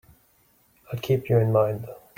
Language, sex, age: English, male, 30-39